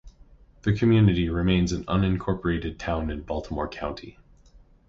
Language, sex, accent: English, male, United States English